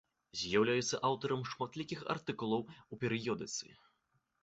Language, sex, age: Belarusian, male, 19-29